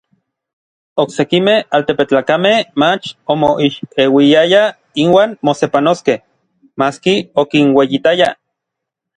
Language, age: Orizaba Nahuatl, 30-39